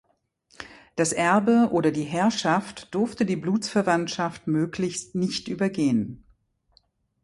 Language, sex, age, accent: German, female, 50-59, Deutschland Deutsch